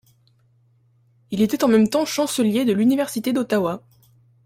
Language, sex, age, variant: French, female, 19-29, Français de métropole